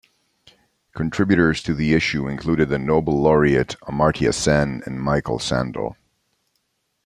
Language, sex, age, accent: English, male, 30-39, United States English